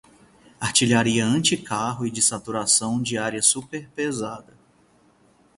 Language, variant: Portuguese, Portuguese (Brasil)